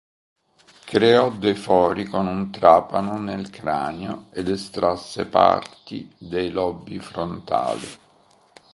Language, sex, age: Italian, male, 50-59